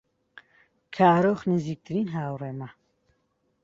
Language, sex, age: Central Kurdish, female, 30-39